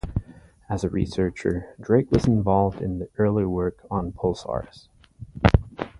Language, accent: English, United States English